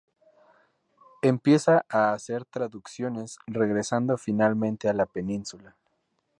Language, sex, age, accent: Spanish, male, 19-29, México